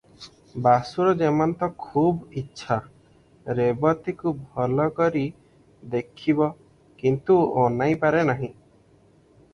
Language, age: Odia, 19-29